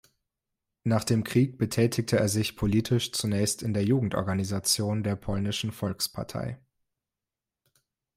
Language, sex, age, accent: German, male, 19-29, Deutschland Deutsch